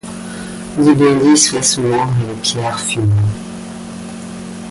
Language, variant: French, Français de métropole